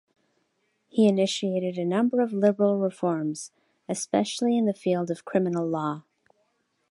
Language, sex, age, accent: English, female, 40-49, United States English